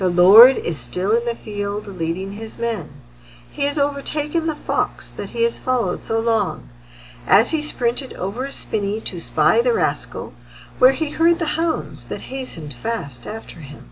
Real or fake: real